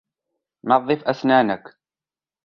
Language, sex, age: Arabic, male, 19-29